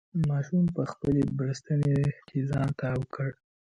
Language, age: Pashto, under 19